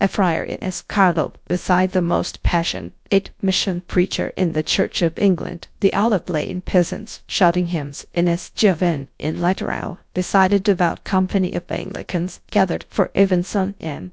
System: TTS, GradTTS